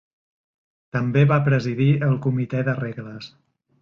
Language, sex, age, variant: Catalan, male, 50-59, Central